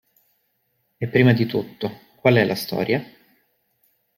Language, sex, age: Italian, male, 30-39